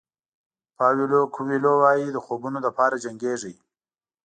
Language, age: Pashto, 40-49